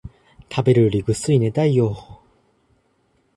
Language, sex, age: Japanese, male, 19-29